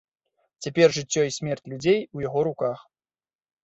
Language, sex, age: Belarusian, male, 30-39